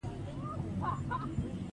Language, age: Pashto, 19-29